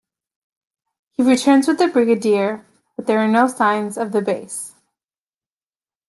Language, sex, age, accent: English, female, 19-29, Canadian English